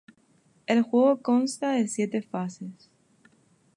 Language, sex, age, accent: Spanish, female, 19-29, España: Islas Canarias